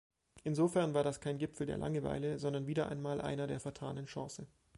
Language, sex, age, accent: German, male, 30-39, Deutschland Deutsch